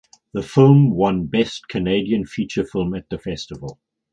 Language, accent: English, England English